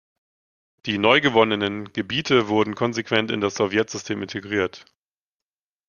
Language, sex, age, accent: German, male, 30-39, Deutschland Deutsch